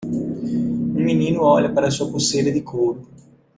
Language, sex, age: Portuguese, male, 30-39